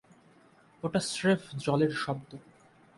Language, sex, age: Bengali, male, 19-29